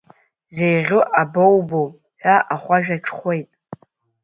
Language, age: Abkhazian, under 19